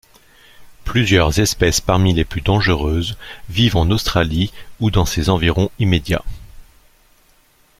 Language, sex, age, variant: French, male, 40-49, Français de métropole